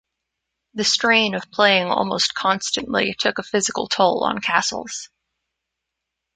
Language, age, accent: English, 19-29, United States English